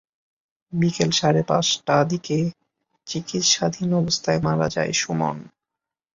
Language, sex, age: Bengali, male, 19-29